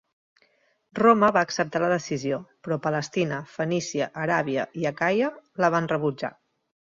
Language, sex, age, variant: Catalan, female, 30-39, Central